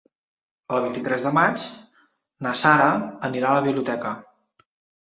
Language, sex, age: Catalan, male, 40-49